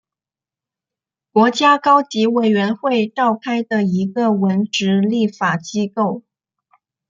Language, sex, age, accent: Chinese, female, 19-29, 出生地：广东省